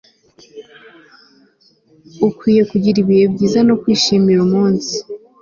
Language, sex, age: Kinyarwanda, female, 19-29